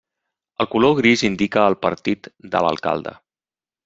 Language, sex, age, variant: Catalan, male, 40-49, Central